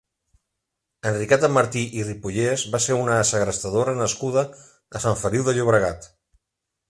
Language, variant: Catalan, Central